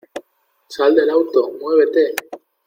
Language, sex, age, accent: Spanish, male, 19-29, España: Norte peninsular (Asturias, Castilla y León, Cantabria, País Vasco, Navarra, Aragón, La Rioja, Guadalajara, Cuenca)